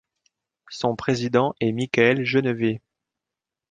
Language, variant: French, Français de métropole